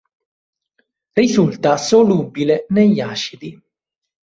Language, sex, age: Italian, male, 19-29